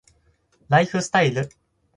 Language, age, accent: Japanese, 19-29, 標準語